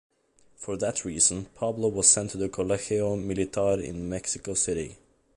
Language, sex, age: English, male, under 19